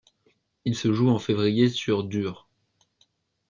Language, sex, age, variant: French, male, under 19, Français de métropole